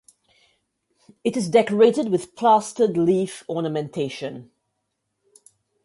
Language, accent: English, West Indies and Bermuda (Bahamas, Bermuda, Jamaica, Trinidad)